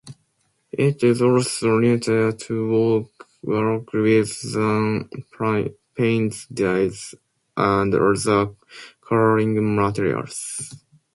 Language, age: English, 19-29